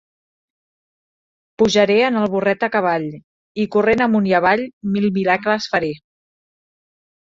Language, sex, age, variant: Catalan, female, 40-49, Central